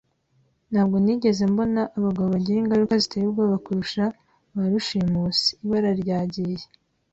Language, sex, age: Kinyarwanda, female, 19-29